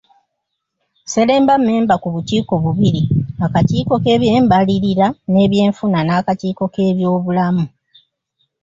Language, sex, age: Ganda, female, 60-69